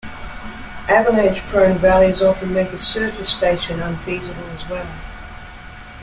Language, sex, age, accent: English, female, 50-59, Australian English